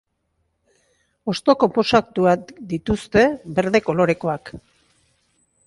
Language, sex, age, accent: Basque, female, 40-49, Erdialdekoa edo Nafarra (Gipuzkoa, Nafarroa)